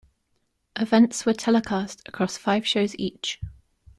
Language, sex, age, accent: English, female, 19-29, England English